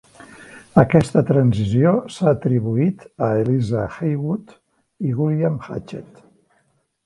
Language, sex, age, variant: Catalan, male, 60-69, Central